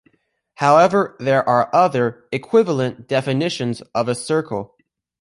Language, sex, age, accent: English, male, under 19, United States English